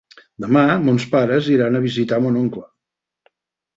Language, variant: Catalan, Central